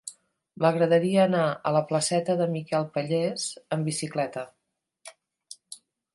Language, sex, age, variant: Catalan, female, 50-59, Nord-Occidental